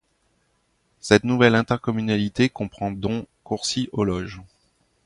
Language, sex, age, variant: French, male, 30-39, Français de métropole